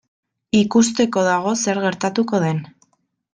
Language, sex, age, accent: Basque, female, 19-29, Mendebalekoa (Araba, Bizkaia, Gipuzkoako mendebaleko herri batzuk)